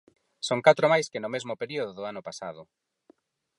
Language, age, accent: Galician, 40-49, Normativo (estándar); Neofalante